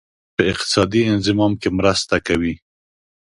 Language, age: Pashto, 60-69